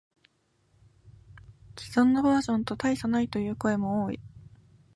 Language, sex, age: Japanese, female, 19-29